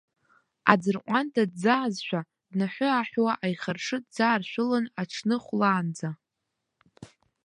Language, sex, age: Abkhazian, female, under 19